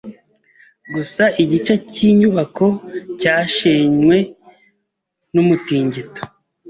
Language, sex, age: Kinyarwanda, male, 30-39